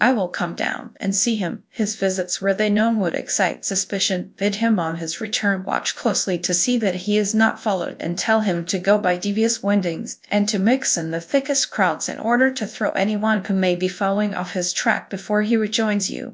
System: TTS, GradTTS